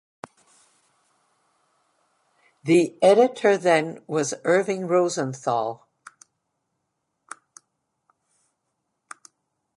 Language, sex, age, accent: English, female, 70-79, United States English